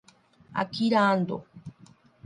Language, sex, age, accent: Spanish, female, 19-29, Rioplatense: Argentina, Uruguay, este de Bolivia, Paraguay